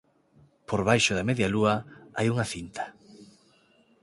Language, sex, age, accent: Galician, male, 19-29, Normativo (estándar)